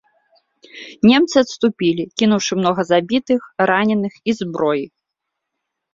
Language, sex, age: Belarusian, female, 30-39